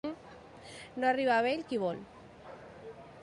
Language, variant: Catalan, Central